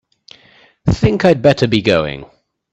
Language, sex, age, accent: English, male, 30-39, England English